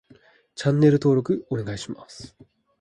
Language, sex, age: Japanese, male, 19-29